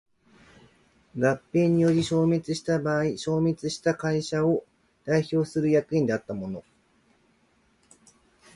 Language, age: Japanese, 30-39